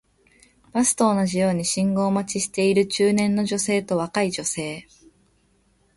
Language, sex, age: Japanese, female, 19-29